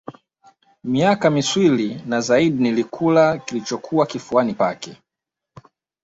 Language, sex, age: Swahili, male, 19-29